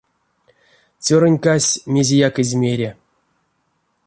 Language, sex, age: Erzya, male, 30-39